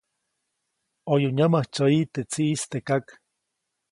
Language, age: Copainalá Zoque, 19-29